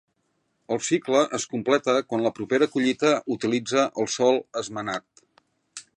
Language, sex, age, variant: Catalan, male, 50-59, Central